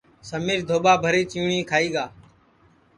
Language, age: Sansi, 19-29